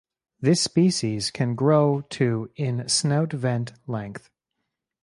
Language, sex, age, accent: English, male, 30-39, Canadian English